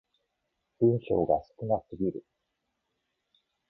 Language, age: Japanese, 50-59